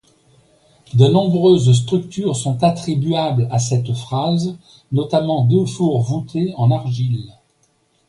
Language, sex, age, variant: French, male, 60-69, Français de métropole